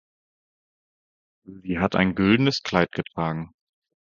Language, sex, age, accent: German, male, 30-39, Deutschland Deutsch